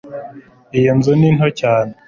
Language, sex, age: Kinyarwanda, male, 19-29